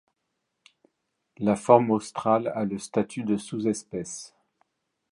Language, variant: French, Français de métropole